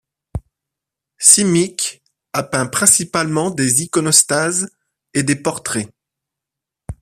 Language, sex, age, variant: French, male, 30-39, Français de métropole